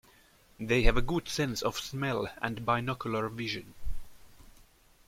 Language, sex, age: English, male, 19-29